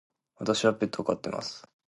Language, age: Japanese, 19-29